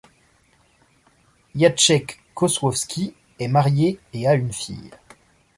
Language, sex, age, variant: French, male, 19-29, Français de métropole